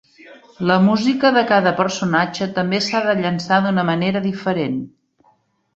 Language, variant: Catalan, Central